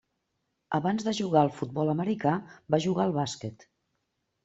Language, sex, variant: Catalan, female, Central